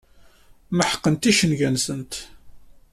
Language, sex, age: Kabyle, male, 40-49